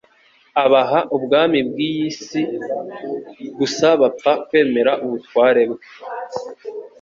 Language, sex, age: Kinyarwanda, male, 19-29